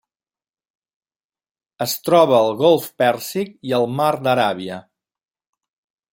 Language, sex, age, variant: Catalan, male, 50-59, Central